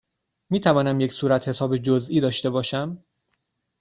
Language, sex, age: Persian, male, 19-29